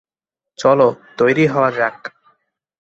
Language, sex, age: Bengali, male, 19-29